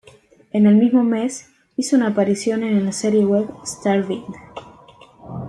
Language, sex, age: Spanish, female, 19-29